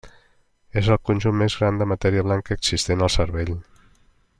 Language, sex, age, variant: Catalan, male, 50-59, Central